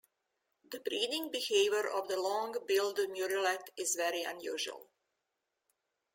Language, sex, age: English, female, 60-69